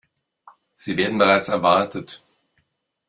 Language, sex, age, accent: German, male, 40-49, Deutschland Deutsch